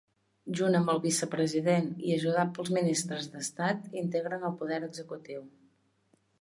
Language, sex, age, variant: Catalan, female, 40-49, Central